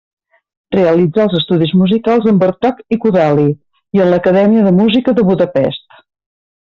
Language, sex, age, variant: Catalan, female, 50-59, Septentrional